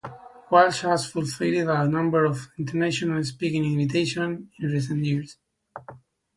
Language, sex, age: English, male, 19-29